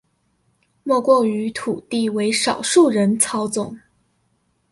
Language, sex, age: Chinese, female, under 19